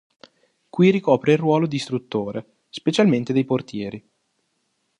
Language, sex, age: Italian, male, 19-29